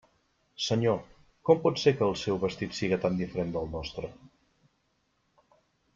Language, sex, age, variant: Catalan, male, 40-49, Central